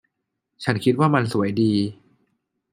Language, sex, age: Thai, male, 19-29